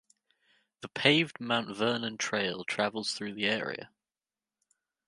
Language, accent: English, England English